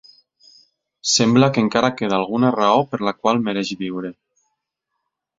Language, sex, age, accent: Catalan, male, 30-39, valencià